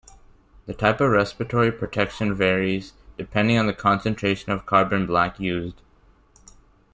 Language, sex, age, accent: English, male, under 19, United States English